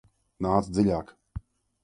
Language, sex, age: Latvian, male, 40-49